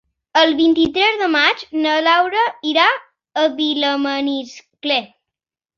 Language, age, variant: Catalan, under 19, Balear